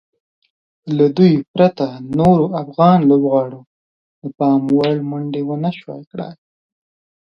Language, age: Pashto, 30-39